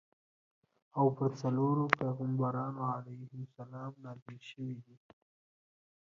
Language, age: Pashto, 19-29